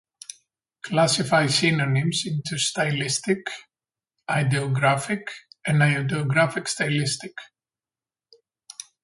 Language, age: English, 40-49